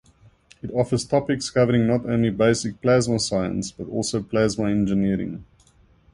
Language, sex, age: English, male, 40-49